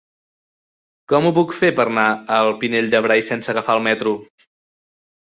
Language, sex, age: Catalan, male, 30-39